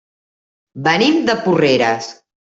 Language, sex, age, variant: Catalan, female, 50-59, Central